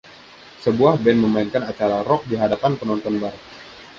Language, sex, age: Indonesian, male, 19-29